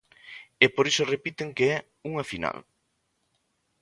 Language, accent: Galician, Normativo (estándar)